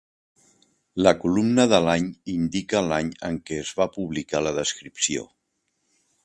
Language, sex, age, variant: Catalan, male, 60-69, Central